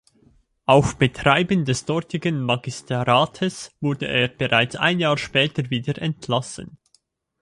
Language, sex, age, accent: German, male, 19-29, Schweizerdeutsch